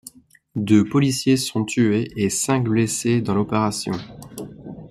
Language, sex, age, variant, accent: French, male, 19-29, Français d'Europe, Français de Belgique